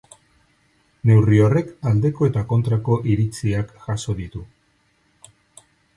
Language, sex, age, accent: Basque, male, 50-59, Mendebalekoa (Araba, Bizkaia, Gipuzkoako mendebaleko herri batzuk)